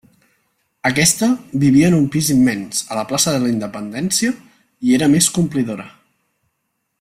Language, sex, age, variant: Catalan, male, 19-29, Central